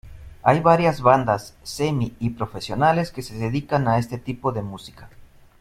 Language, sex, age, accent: Spanish, male, 19-29, México